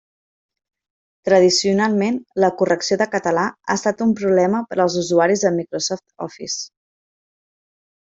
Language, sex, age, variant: Catalan, female, 30-39, Central